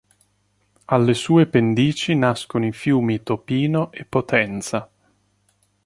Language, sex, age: Italian, male, 30-39